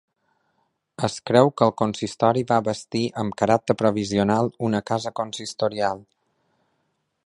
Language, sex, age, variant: Catalan, male, 30-39, Balear